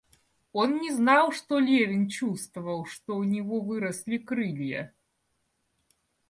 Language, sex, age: Russian, female, 40-49